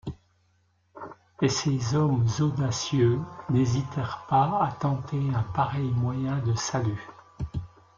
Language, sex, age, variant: French, male, 60-69, Français de métropole